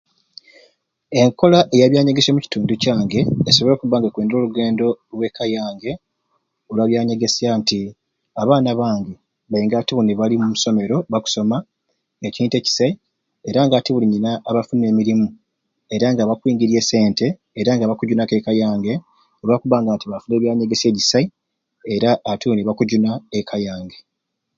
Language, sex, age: Ruuli, male, 30-39